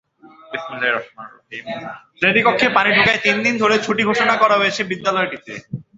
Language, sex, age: Bengali, female, 19-29